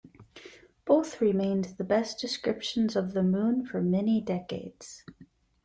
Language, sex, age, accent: English, female, 19-29, United States English